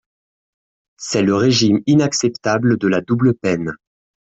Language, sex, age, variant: French, male, 19-29, Français de métropole